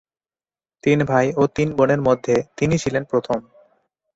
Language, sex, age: Bengali, male, 19-29